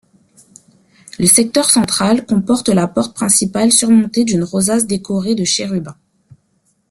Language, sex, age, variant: French, female, 30-39, Français de métropole